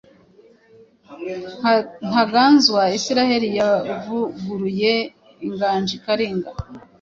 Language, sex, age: Kinyarwanda, female, 19-29